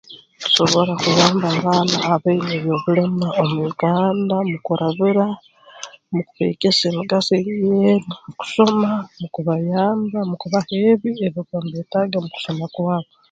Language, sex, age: Tooro, female, 19-29